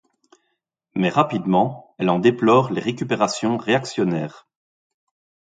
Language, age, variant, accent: French, 40-49, Français d'Europe, Français de Belgique